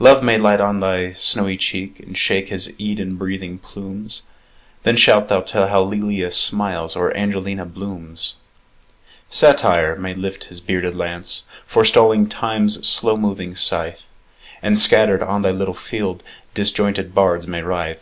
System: none